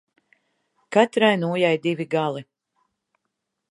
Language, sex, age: Latvian, female, 40-49